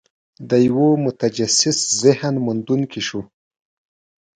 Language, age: Pashto, 19-29